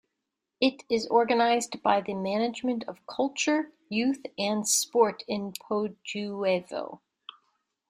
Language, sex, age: English, female, 50-59